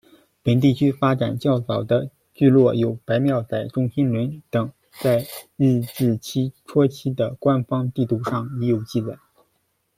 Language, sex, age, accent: Chinese, male, 19-29, 出生地：江苏省